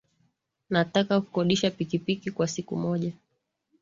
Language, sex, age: Swahili, female, 30-39